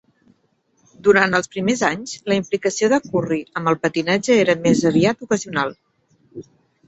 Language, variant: Catalan, Central